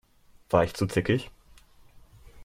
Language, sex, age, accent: German, male, under 19, Deutschland Deutsch